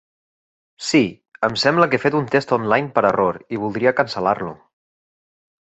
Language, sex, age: Catalan, male, 30-39